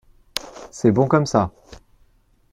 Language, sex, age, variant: French, male, 19-29, Français de métropole